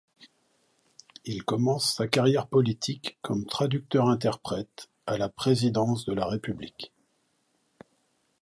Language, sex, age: French, male, 60-69